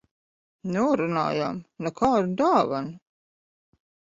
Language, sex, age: Latvian, female, 50-59